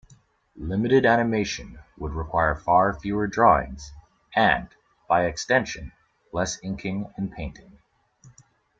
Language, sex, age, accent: English, male, 19-29, Canadian English